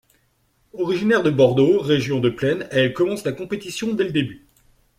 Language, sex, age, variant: French, male, 40-49, Français de métropole